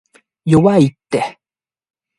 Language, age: Japanese, 19-29